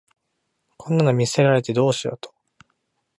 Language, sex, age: Japanese, male, 19-29